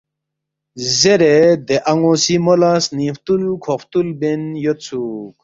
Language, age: Balti, 30-39